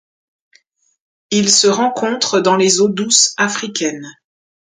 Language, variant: French, Français de métropole